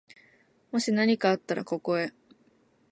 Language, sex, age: Japanese, female, 19-29